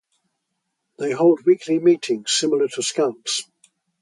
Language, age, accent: English, 80-89, England English